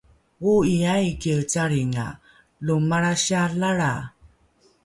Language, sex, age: Rukai, female, 40-49